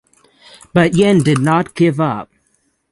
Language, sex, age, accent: English, male, 19-29, United States English; England English